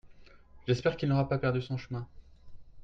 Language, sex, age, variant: French, male, 30-39, Français de métropole